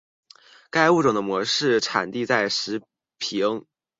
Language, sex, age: Chinese, male, 19-29